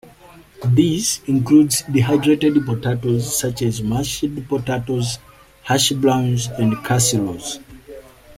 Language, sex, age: English, male, 19-29